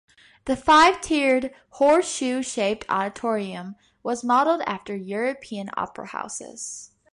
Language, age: English, 19-29